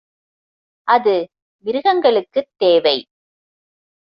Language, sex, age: Tamil, female, 50-59